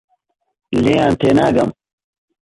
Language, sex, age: Central Kurdish, male, 30-39